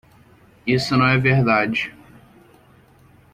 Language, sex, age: Portuguese, male, under 19